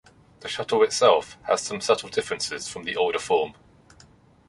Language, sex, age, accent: English, male, 30-39, England English